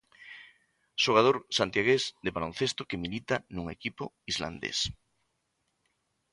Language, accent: Galician, Normativo (estándar)